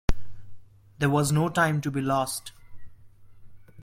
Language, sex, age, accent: English, male, 19-29, India and South Asia (India, Pakistan, Sri Lanka)